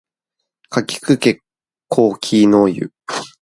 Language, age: Japanese, 19-29